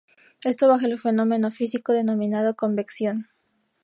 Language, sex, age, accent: Spanish, female, 19-29, México